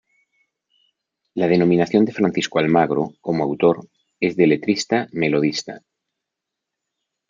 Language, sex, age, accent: Spanish, male, 50-59, España: Norte peninsular (Asturias, Castilla y León, Cantabria, País Vasco, Navarra, Aragón, La Rioja, Guadalajara, Cuenca)